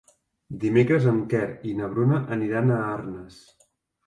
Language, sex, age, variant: Catalan, male, 40-49, Central